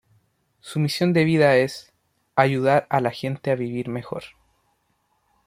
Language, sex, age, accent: Spanish, male, 19-29, Chileno: Chile, Cuyo